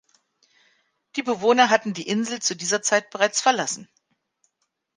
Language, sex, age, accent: German, female, 50-59, Deutschland Deutsch